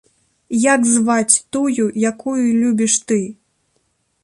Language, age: Belarusian, 19-29